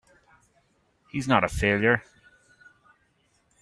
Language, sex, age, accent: English, male, 40-49, Irish English